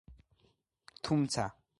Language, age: Georgian, under 19